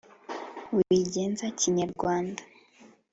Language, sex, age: Kinyarwanda, female, 19-29